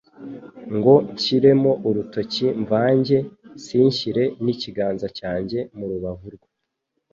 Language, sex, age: Kinyarwanda, male, 19-29